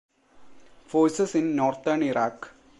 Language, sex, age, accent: English, male, 19-29, India and South Asia (India, Pakistan, Sri Lanka)